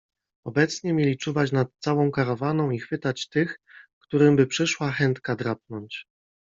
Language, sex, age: Polish, male, 30-39